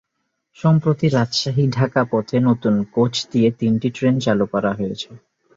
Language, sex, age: Bengali, male, 19-29